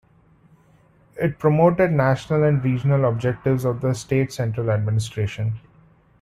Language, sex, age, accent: English, male, 30-39, India and South Asia (India, Pakistan, Sri Lanka)